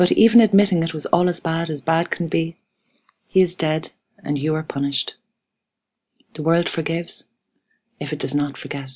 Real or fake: real